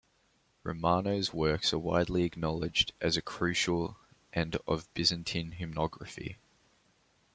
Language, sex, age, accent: English, male, 19-29, Australian English